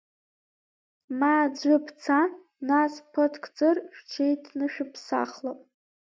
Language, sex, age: Abkhazian, female, under 19